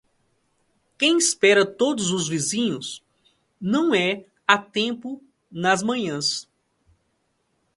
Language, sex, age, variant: Portuguese, male, 30-39, Portuguese (Brasil)